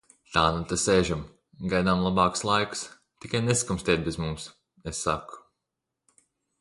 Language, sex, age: Latvian, male, under 19